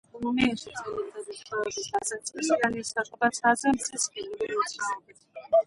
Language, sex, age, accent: Georgian, female, 40-49, ჩვეულებრივი